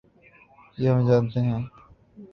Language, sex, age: Urdu, male, 19-29